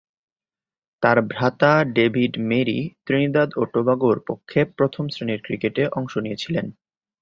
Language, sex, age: Bengali, male, 19-29